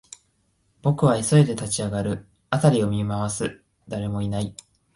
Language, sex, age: Japanese, male, 19-29